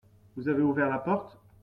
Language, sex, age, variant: French, male, 40-49, Français de métropole